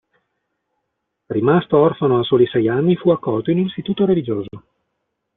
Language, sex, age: Italian, male, 40-49